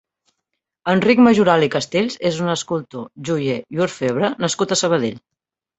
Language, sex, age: Catalan, female, 30-39